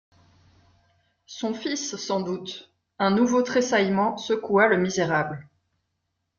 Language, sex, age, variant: French, female, 40-49, Français de métropole